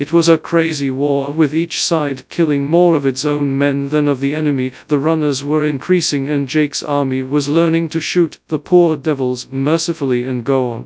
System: TTS, FastPitch